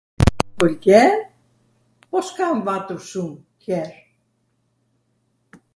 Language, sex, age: Arvanitika Albanian, female, 80-89